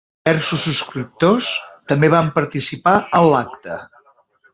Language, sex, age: Catalan, male, 50-59